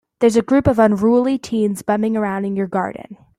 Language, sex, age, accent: English, female, under 19, United States English